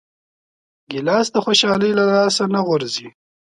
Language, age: Pashto, 19-29